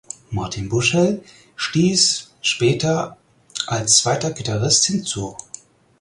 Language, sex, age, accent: German, male, 30-39, Deutschland Deutsch